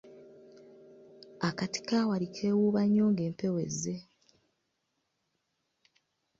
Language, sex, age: Ganda, female, 19-29